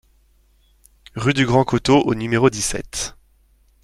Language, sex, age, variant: French, male, 30-39, Français de métropole